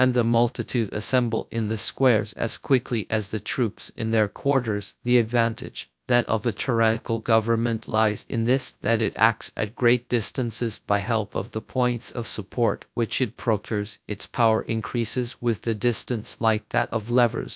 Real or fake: fake